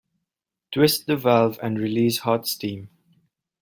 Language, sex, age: English, male, 19-29